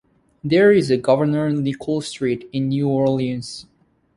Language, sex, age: English, male, 19-29